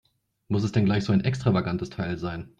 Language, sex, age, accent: German, male, 40-49, Deutschland Deutsch